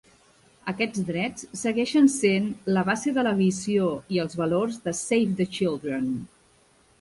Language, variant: Catalan, Central